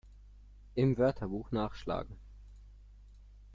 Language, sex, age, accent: German, male, 19-29, Deutschland Deutsch